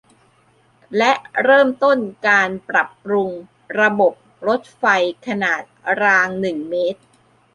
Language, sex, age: Thai, female, 40-49